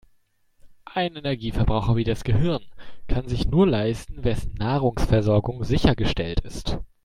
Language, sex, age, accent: German, male, 19-29, Deutschland Deutsch